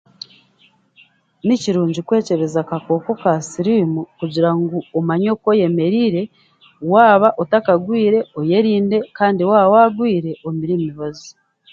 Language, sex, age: Chiga, female, 40-49